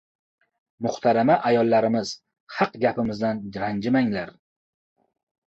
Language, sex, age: Uzbek, male, 19-29